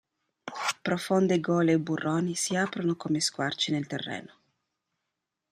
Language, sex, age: Italian, female, 30-39